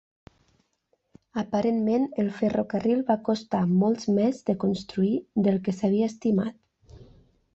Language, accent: Catalan, central; nord-occidental